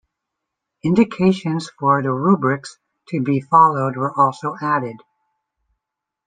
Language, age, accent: English, 30-39, United States English